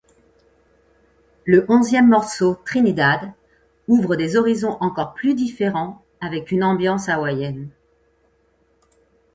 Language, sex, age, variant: French, female, 50-59, Français de métropole